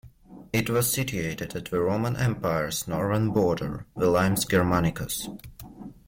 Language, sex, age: English, male, 19-29